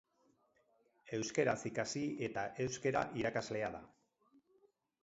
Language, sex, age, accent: Basque, male, 60-69, Erdialdekoa edo Nafarra (Gipuzkoa, Nafarroa)